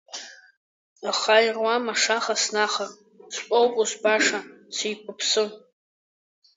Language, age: Abkhazian, under 19